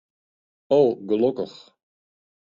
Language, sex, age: Western Frisian, male, 60-69